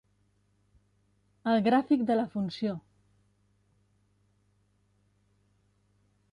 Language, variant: Catalan, Central